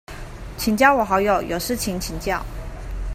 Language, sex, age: Chinese, female, 30-39